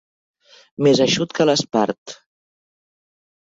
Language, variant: Catalan, Central